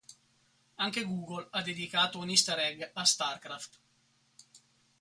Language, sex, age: Italian, male, 40-49